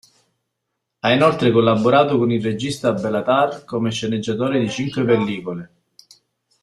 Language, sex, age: Italian, male, 30-39